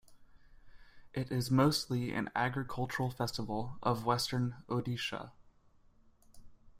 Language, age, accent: English, 19-29, United States English